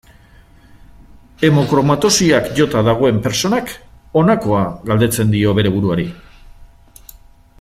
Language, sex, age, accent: Basque, male, 50-59, Mendebalekoa (Araba, Bizkaia, Gipuzkoako mendebaleko herri batzuk)